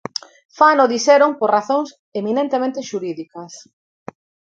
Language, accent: Galician, Normativo (estándar)